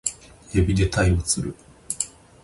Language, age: Japanese, 30-39